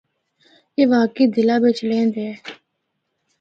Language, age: Northern Hindko, 19-29